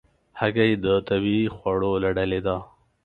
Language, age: Pashto, 19-29